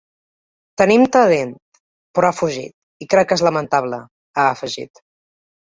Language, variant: Catalan, Balear